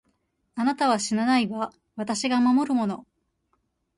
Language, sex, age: Japanese, female, 30-39